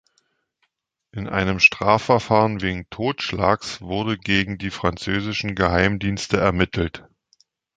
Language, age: German, 40-49